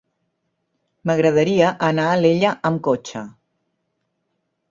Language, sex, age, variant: Catalan, female, 50-59, Central